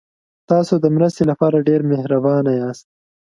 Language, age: Pashto, 19-29